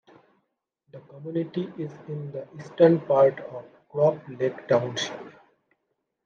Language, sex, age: English, male, 40-49